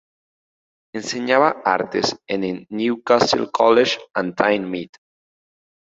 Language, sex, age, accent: Spanish, male, 19-29, México